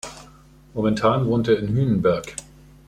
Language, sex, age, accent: German, male, 50-59, Deutschland Deutsch